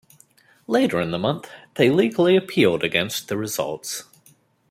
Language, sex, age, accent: English, male, 30-39, United States English